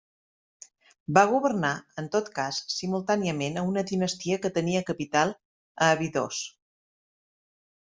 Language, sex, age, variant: Catalan, female, 40-49, Central